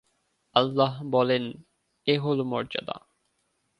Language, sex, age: Bengali, male, 19-29